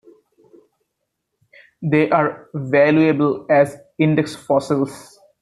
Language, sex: English, male